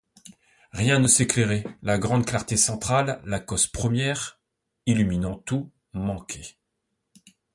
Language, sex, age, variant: French, male, 40-49, Français de métropole